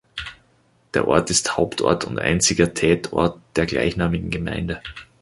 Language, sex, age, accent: German, male, 19-29, Österreichisches Deutsch